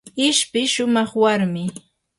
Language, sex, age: Yanahuanca Pasco Quechua, female, 30-39